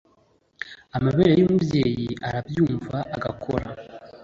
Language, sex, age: Kinyarwanda, male, 19-29